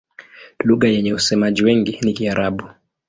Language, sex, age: Swahili, male, 19-29